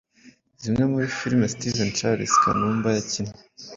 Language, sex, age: Kinyarwanda, male, 19-29